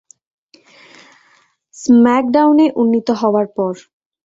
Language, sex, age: Bengali, female, 19-29